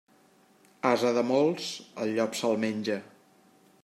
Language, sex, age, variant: Catalan, male, 40-49, Central